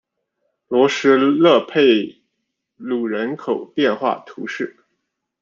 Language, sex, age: Chinese, male, 40-49